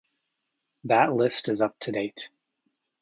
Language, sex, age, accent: English, male, 30-39, United States English